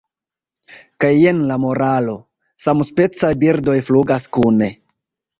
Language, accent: Esperanto, Internacia